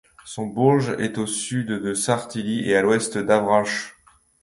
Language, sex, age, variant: French, male, 19-29, Français de métropole